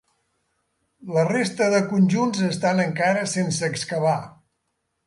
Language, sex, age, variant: Catalan, male, 70-79, Central